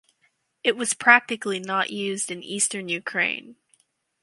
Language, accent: English, Canadian English